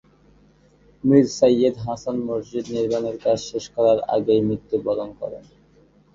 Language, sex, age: Bengali, male, 19-29